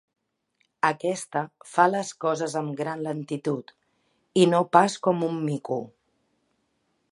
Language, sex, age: Catalan, female, 40-49